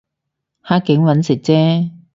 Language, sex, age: Cantonese, female, 30-39